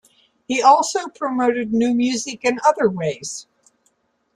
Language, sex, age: English, female, 70-79